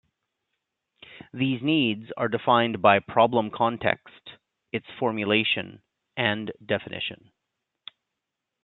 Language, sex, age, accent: English, male, 40-49, Canadian English